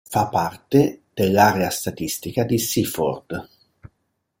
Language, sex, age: Italian, male, 50-59